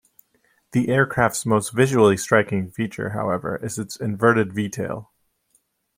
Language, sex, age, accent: English, male, 30-39, United States English